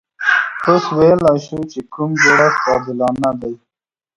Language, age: Pashto, 30-39